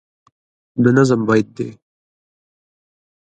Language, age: Pashto, 19-29